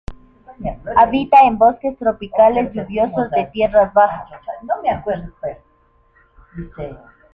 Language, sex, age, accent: Spanish, female, under 19, Andino-Pacífico: Colombia, Perú, Ecuador, oeste de Bolivia y Venezuela andina